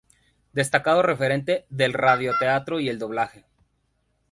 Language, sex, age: Spanish, male, 30-39